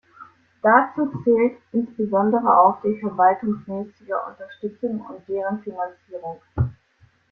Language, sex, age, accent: German, female, under 19, Deutschland Deutsch